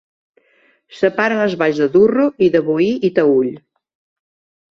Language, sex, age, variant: Catalan, female, 70-79, Central